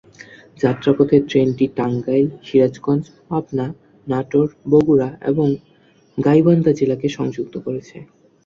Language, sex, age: Bengali, male, under 19